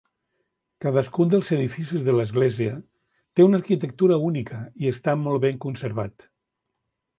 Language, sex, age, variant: Catalan, male, 50-59, Central